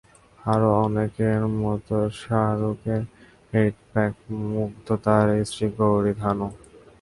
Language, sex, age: Bengali, male, 19-29